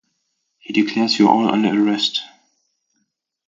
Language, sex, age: English, male, 19-29